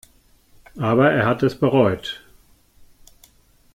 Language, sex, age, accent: German, male, 60-69, Deutschland Deutsch